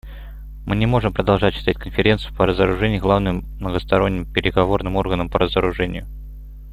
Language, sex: Russian, male